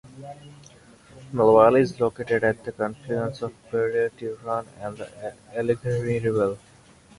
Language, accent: English, India and South Asia (India, Pakistan, Sri Lanka)